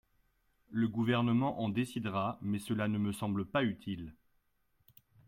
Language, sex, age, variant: French, male, 30-39, Français de métropole